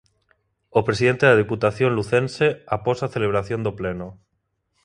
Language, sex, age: Galician, male, 19-29